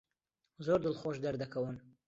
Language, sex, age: Central Kurdish, male, 19-29